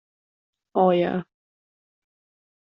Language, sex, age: Latvian, female, under 19